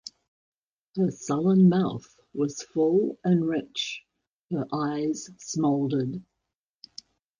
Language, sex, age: English, female, 70-79